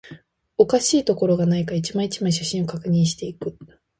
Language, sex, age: Japanese, female, 19-29